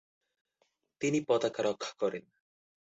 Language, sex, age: Bengali, male, under 19